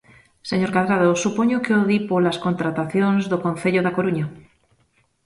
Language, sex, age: Galician, female, 30-39